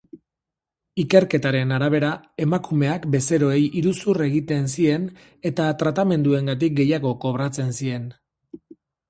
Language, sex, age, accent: Basque, male, 30-39, Mendebalekoa (Araba, Bizkaia, Gipuzkoako mendebaleko herri batzuk)